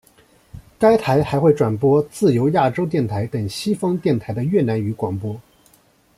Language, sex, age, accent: Chinese, male, 19-29, 出生地：江苏省